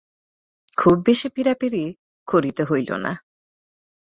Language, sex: Bengali, female